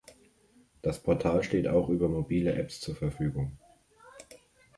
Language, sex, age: German, male, 30-39